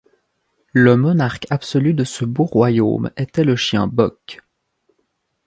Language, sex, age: French, male, 30-39